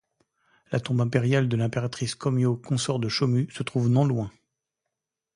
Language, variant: French, Français de métropole